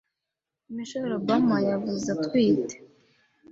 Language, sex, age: Kinyarwanda, female, 19-29